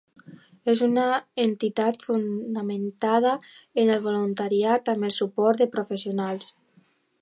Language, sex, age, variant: Catalan, female, under 19, Alacantí